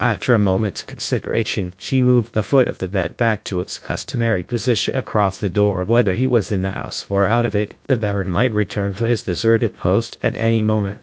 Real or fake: fake